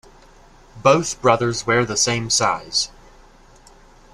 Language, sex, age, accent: English, male, under 19, United States English